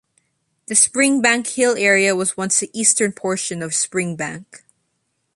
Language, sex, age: English, female, 19-29